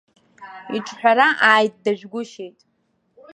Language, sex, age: Abkhazian, female, under 19